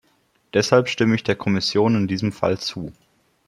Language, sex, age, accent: German, male, 30-39, Deutschland Deutsch